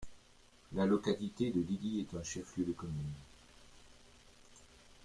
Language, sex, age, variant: French, male, 50-59, Français de métropole